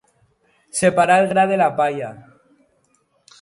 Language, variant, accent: Catalan, Nord-Occidental, nord-occidental